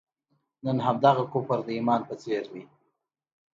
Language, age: Pashto, 30-39